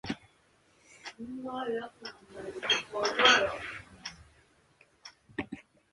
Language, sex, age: Japanese, male, under 19